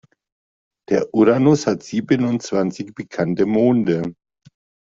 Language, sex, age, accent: German, male, 50-59, Deutschland Deutsch